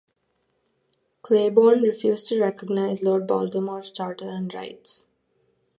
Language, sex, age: English, female, 19-29